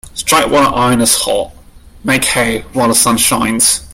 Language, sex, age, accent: English, male, 19-29, Singaporean English